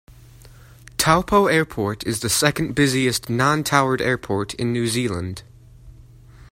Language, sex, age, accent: English, male, 19-29, United States English